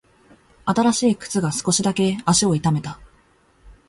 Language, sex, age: Japanese, female, 19-29